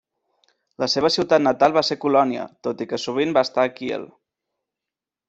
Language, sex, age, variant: Catalan, male, 30-39, Central